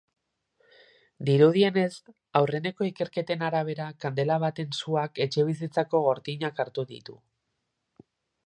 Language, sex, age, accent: Basque, male, 19-29, Erdialdekoa edo Nafarra (Gipuzkoa, Nafarroa)